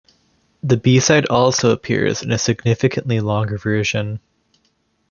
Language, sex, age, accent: English, male, 19-29, Canadian English